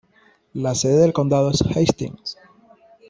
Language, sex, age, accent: Spanish, male, 30-39, Caribe: Cuba, Venezuela, Puerto Rico, República Dominicana, Panamá, Colombia caribeña, México caribeño, Costa del golfo de México